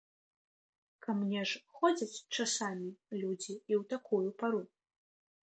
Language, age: Belarusian, 19-29